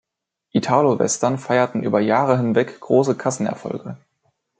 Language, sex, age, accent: German, male, under 19, Deutschland Deutsch